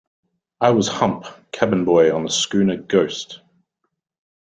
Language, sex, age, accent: English, male, 30-39, Australian English